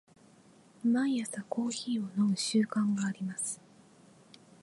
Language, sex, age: Japanese, female, 30-39